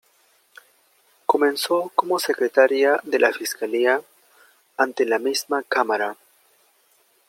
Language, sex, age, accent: Spanish, male, 19-29, Andino-Pacífico: Colombia, Perú, Ecuador, oeste de Bolivia y Venezuela andina